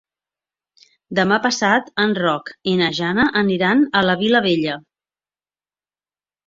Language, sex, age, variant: Catalan, female, 50-59, Central